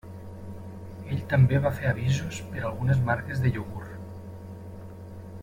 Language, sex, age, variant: Catalan, male, 40-49, Septentrional